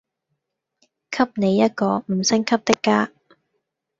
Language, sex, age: Cantonese, female, 19-29